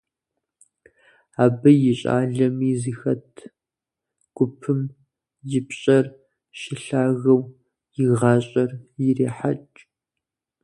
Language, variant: Kabardian, Адыгэбзэ (Къэбэрдей, Кирил, псоми зэдай)